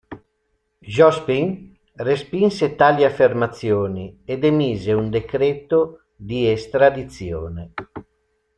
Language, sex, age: Italian, male, 60-69